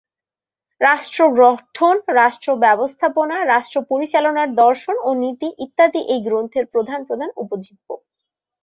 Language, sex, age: Bengali, female, 19-29